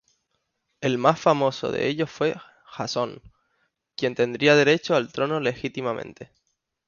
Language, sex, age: Spanish, male, 19-29